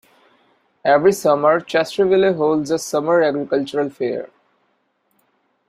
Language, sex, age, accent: English, male, 19-29, India and South Asia (India, Pakistan, Sri Lanka)